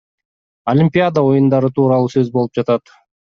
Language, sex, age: Kyrgyz, male, 40-49